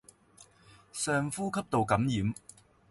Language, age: Cantonese, 30-39